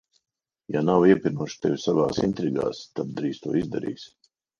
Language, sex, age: Latvian, male, 50-59